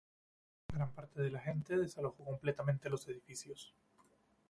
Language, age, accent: Spanish, 19-29, Andino-Pacífico: Colombia, Perú, Ecuador, oeste de Bolivia y Venezuela andina